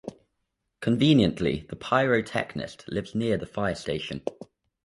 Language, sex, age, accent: English, male, under 19, England English